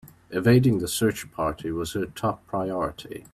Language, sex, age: English, male, 19-29